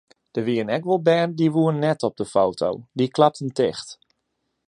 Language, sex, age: Western Frisian, male, 19-29